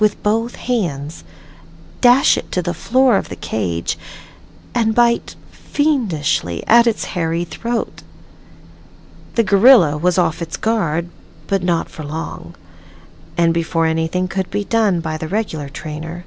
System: none